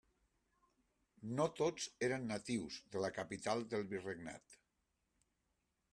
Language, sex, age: Catalan, male, 50-59